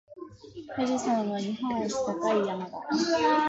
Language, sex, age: Japanese, female, 19-29